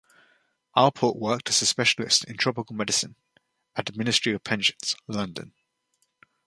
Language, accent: English, England English